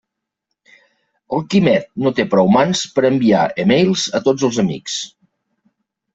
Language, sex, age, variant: Catalan, male, 50-59, Central